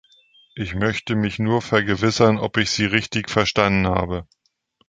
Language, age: German, 40-49